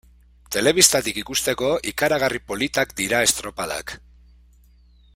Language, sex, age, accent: Basque, male, 30-39, Mendebalekoa (Araba, Bizkaia, Gipuzkoako mendebaleko herri batzuk)